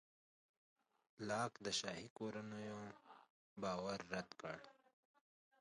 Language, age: Pashto, 19-29